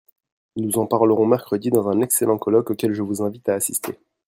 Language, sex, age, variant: French, male, 19-29, Français de métropole